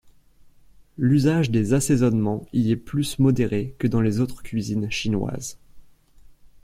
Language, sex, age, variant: French, male, under 19, Français de métropole